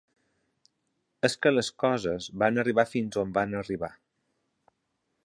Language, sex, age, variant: Catalan, male, 40-49, Balear